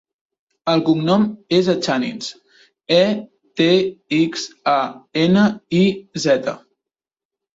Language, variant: Catalan, Central